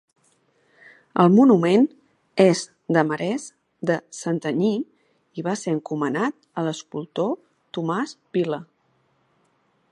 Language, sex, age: Catalan, female, 40-49